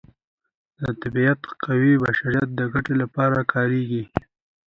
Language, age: Pashto, 19-29